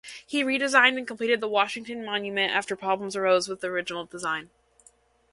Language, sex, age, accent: English, female, 19-29, United States English